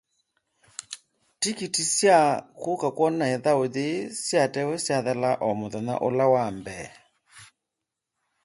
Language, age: English, 50-59